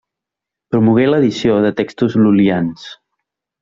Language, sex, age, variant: Catalan, male, 19-29, Central